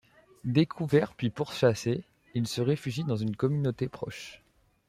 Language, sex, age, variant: French, male, 30-39, Français de métropole